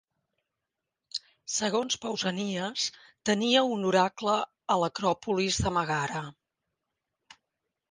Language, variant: Catalan, Central